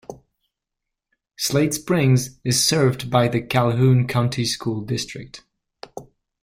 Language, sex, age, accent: English, male, 40-49, Canadian English